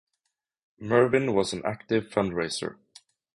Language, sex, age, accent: English, male, 19-29, United States English; England English